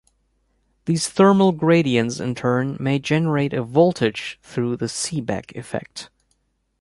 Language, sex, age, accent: English, male, 30-39, United States English